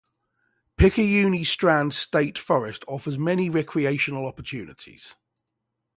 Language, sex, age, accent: English, male, 40-49, England English